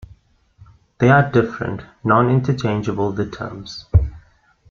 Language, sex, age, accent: English, male, 19-29, Southern African (South Africa, Zimbabwe, Namibia)